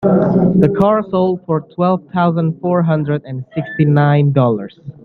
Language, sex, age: English, male, under 19